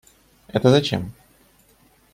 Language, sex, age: Russian, male, 19-29